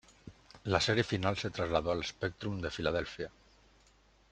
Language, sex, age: Spanish, male, 30-39